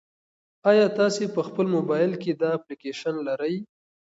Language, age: Pashto, 19-29